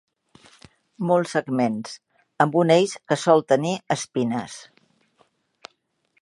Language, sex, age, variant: Catalan, female, 60-69, Central